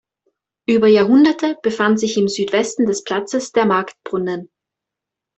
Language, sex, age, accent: German, female, 19-29, Österreichisches Deutsch